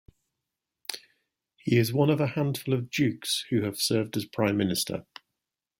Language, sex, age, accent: English, male, 50-59, England English